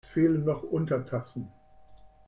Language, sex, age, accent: German, male, 70-79, Deutschland Deutsch